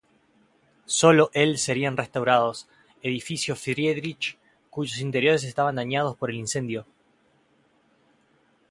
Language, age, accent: Spanish, 30-39, Rioplatense: Argentina, Uruguay, este de Bolivia, Paraguay